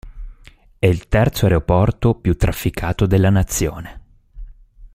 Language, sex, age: Italian, male, 40-49